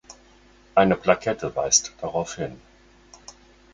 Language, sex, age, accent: German, male, 60-69, Deutschland Deutsch